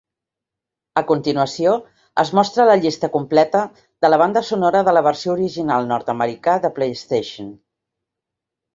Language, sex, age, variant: Catalan, female, 50-59, Central